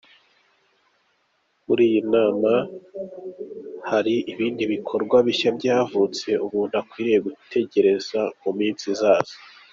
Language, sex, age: Kinyarwanda, male, 19-29